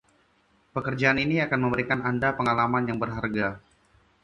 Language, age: Indonesian, 19-29